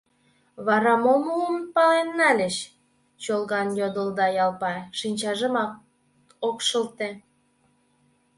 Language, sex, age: Mari, female, 19-29